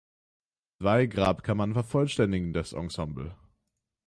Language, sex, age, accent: German, male, under 19, Deutschland Deutsch; Österreichisches Deutsch